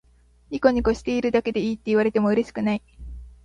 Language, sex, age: Japanese, female, 19-29